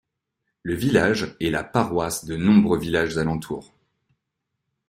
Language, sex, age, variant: French, male, 30-39, Français de métropole